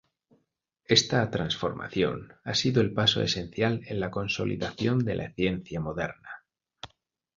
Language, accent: Spanish, España: Centro-Sur peninsular (Madrid, Toledo, Castilla-La Mancha)